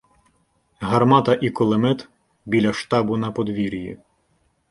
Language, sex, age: Ukrainian, male, 19-29